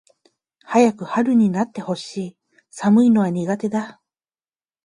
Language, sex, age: Japanese, female, 30-39